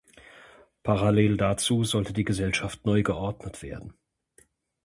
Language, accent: German, Deutschland Deutsch